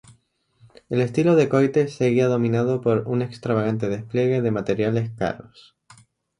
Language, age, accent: Spanish, 19-29, España: Islas Canarias